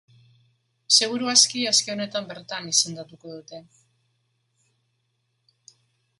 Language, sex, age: Basque, female, 60-69